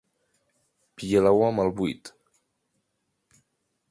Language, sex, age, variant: Catalan, male, under 19, Central